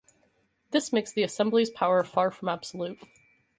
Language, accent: English, United States English